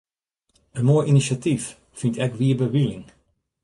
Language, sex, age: Western Frisian, male, 50-59